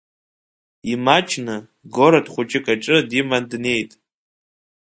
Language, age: Abkhazian, under 19